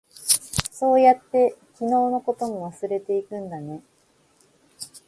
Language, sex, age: Japanese, female, 19-29